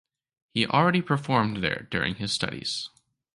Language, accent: English, Canadian English